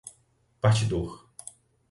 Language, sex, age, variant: Portuguese, male, 30-39, Portuguese (Brasil)